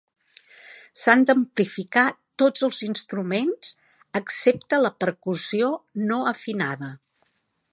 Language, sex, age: Catalan, female, 60-69